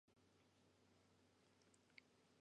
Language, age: Adamawa Fulfulde, 19-29